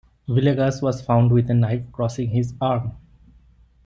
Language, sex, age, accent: English, male, 30-39, India and South Asia (India, Pakistan, Sri Lanka)